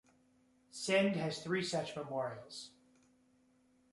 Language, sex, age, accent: English, male, 19-29, United States English